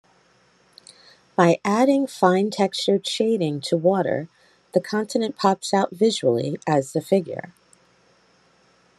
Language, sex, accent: English, female, United States English